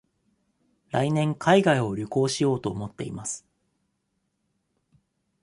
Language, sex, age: Japanese, male, 30-39